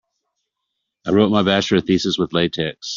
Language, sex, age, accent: English, male, 50-59, United States English